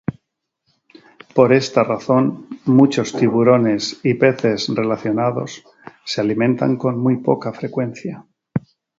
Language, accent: Spanish, España: Centro-Sur peninsular (Madrid, Toledo, Castilla-La Mancha)